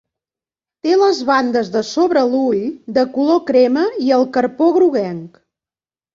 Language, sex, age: Catalan, female, 50-59